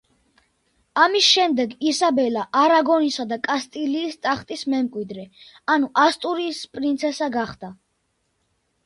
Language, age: Georgian, under 19